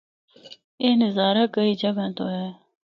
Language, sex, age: Northern Hindko, female, 19-29